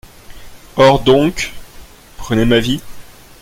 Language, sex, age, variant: French, male, 19-29, Français de métropole